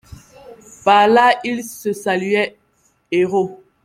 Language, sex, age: French, female, 30-39